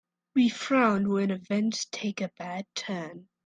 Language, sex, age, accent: English, male, under 19, United States English